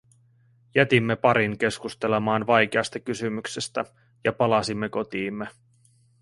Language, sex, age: Finnish, male, 30-39